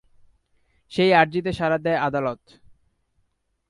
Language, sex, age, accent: Bengali, male, 19-29, Standard Bengali